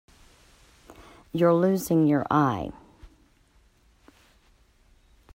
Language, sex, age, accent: English, female, 50-59, United States English